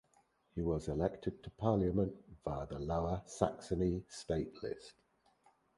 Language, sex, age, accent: English, male, 60-69, England English